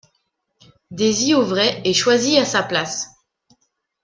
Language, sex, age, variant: French, female, 19-29, Français de métropole